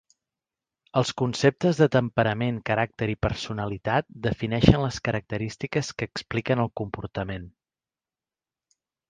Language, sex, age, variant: Catalan, male, 40-49, Central